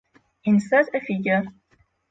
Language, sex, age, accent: English, female, 19-29, Slavic; polish